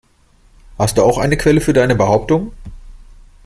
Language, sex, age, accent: German, male, 30-39, Deutschland Deutsch